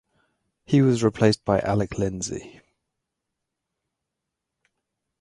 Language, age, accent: English, 19-29, England English